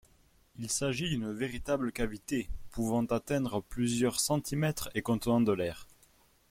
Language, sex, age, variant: French, male, 19-29, Français de métropole